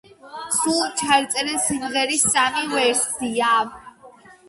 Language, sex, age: Georgian, female, under 19